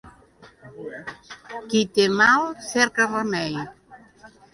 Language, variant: Catalan, Central